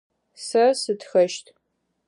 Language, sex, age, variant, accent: Adyghe, female, under 19, Адыгабзэ (Кирил, пстэумэ зэдыряе), Кıэмгуй (Çemguy)